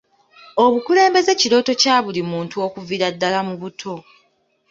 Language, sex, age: Ganda, female, 19-29